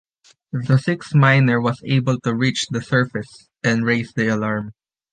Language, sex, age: English, male, 19-29